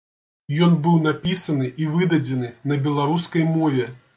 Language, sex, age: Belarusian, male, 30-39